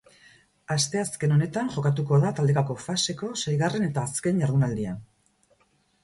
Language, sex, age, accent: Basque, female, 40-49, Erdialdekoa edo Nafarra (Gipuzkoa, Nafarroa)